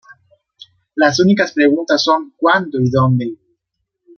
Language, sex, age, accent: Spanish, male, 30-39, México